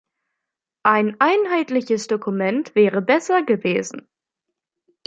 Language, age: German, 19-29